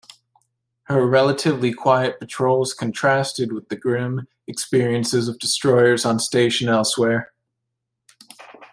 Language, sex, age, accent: English, male, 19-29, United States English